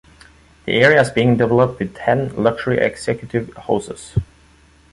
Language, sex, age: English, male, 30-39